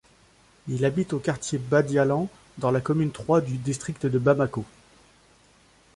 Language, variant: French, Français de métropole